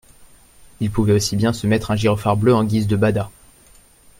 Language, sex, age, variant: French, male, 19-29, Français de métropole